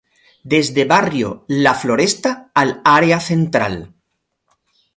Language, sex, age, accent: Spanish, male, 50-59, España: Sur peninsular (Andalucia, Extremadura, Murcia)